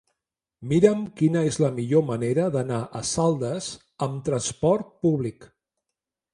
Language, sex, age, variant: Catalan, male, 40-49, Central